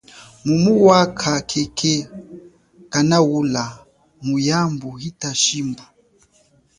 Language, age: Chokwe, 40-49